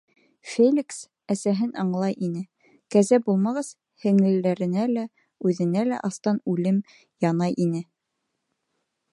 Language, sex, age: Bashkir, female, 19-29